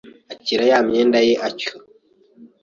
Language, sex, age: Kinyarwanda, male, 19-29